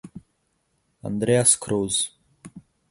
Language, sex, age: Italian, male, 19-29